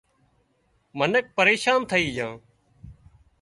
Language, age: Wadiyara Koli, 19-29